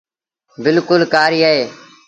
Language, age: Sindhi Bhil, under 19